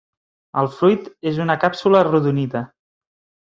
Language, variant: Catalan, Central